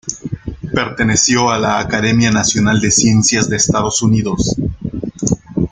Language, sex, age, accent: Spanish, male, 40-49, Andino-Pacífico: Colombia, Perú, Ecuador, oeste de Bolivia y Venezuela andina